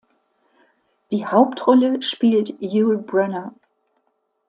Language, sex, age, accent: German, female, 60-69, Deutschland Deutsch